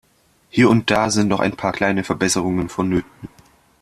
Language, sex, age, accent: German, male, under 19, Deutschland Deutsch